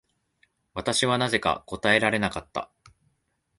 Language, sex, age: Japanese, male, 19-29